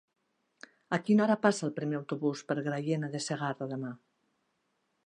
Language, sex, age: Catalan, female, 50-59